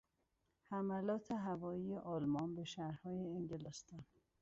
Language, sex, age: Persian, female, 40-49